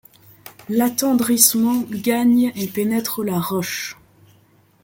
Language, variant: French, Français de métropole